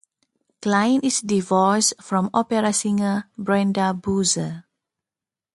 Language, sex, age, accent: English, female, 30-39, Malaysian English